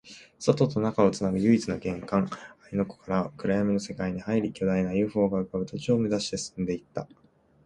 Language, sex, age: Japanese, male, 19-29